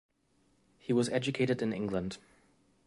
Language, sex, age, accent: English, male, 19-29, Scottish English